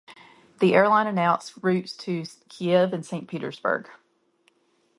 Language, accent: English, United States English